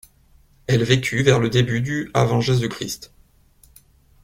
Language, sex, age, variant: French, male, 19-29, Français de métropole